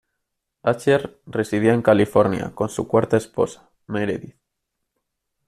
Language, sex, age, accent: Spanish, male, 19-29, España: Centro-Sur peninsular (Madrid, Toledo, Castilla-La Mancha)